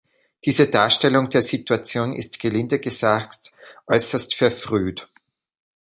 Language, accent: German, Österreichisches Deutsch